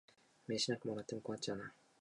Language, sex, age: Japanese, male, 19-29